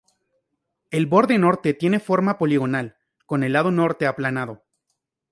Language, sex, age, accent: Spanish, male, 19-29, México